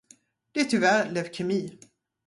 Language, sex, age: Swedish, female, 40-49